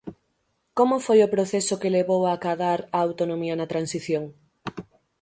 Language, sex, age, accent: Galician, female, 19-29, Central (gheada); Oriental (común en zona oriental)